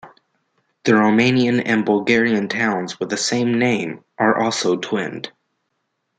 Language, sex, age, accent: English, male, under 19, United States English